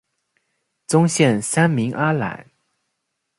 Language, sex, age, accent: Chinese, male, 19-29, 出生地：湖北省